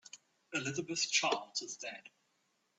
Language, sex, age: English, male, 30-39